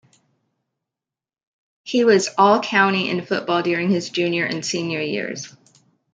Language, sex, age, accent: English, female, 40-49, United States English